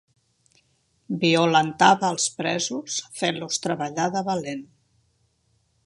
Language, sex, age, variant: Catalan, female, 70-79, Central